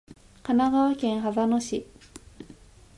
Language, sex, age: Japanese, female, 19-29